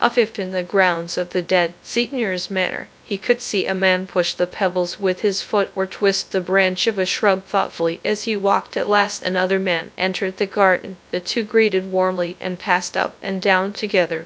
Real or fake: fake